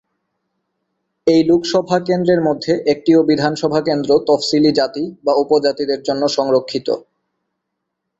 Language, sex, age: Bengali, male, 19-29